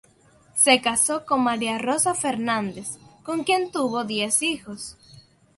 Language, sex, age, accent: Spanish, female, under 19, Caribe: Cuba, Venezuela, Puerto Rico, República Dominicana, Panamá, Colombia caribeña, México caribeño, Costa del golfo de México